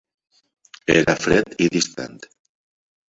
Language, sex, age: Catalan, male, 60-69